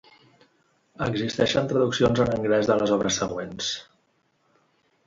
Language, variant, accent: Catalan, Central, central